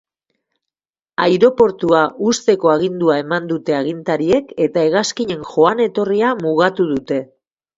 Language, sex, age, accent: Basque, female, 40-49, Mendebalekoa (Araba, Bizkaia, Gipuzkoako mendebaleko herri batzuk)